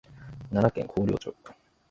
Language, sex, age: Japanese, male, 19-29